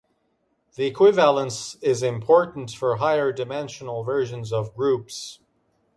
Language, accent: English, United States English